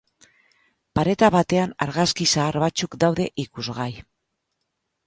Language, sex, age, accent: Basque, female, 50-59, Mendebalekoa (Araba, Bizkaia, Gipuzkoako mendebaleko herri batzuk)